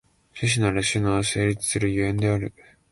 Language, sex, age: Japanese, male, 19-29